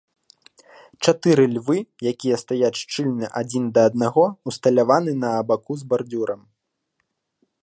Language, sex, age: Belarusian, male, 19-29